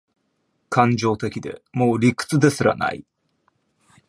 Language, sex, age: Japanese, male, 19-29